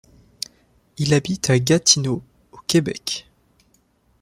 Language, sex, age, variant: French, male, 19-29, Français de métropole